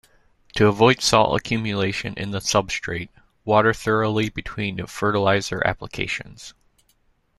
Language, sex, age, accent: English, male, 30-39, United States English